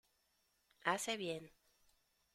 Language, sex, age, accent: Spanish, female, 40-49, México